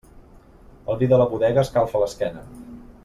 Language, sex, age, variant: Catalan, male, 30-39, Balear